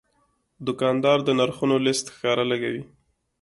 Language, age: Pashto, 19-29